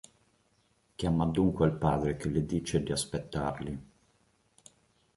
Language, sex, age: Italian, male, 30-39